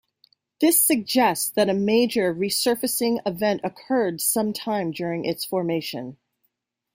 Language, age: English, 30-39